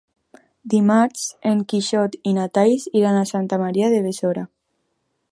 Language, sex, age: Catalan, female, under 19